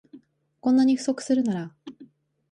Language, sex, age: Japanese, female, 19-29